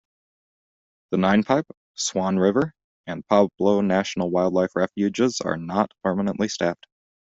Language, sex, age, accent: English, male, 19-29, United States English